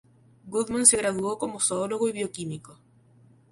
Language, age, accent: Spanish, 19-29, España: Islas Canarias